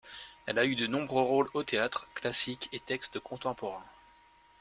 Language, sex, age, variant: French, male, 30-39, Français de métropole